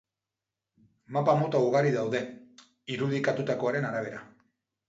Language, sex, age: Basque, male, 50-59